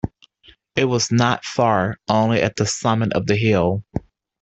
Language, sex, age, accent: English, male, 30-39, United States English